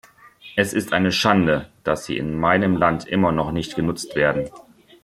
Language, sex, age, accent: German, male, 40-49, Deutschland Deutsch